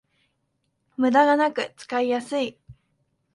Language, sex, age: Japanese, female, 19-29